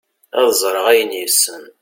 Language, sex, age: Kabyle, male, 30-39